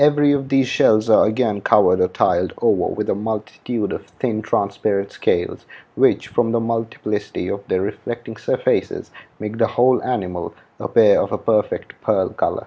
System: none